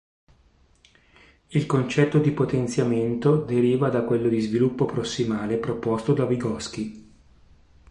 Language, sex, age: Italian, male, 50-59